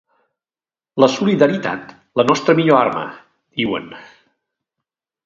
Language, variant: Catalan, Central